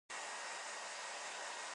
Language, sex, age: Min Nan Chinese, female, 19-29